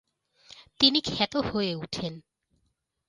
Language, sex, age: Bengali, female, 19-29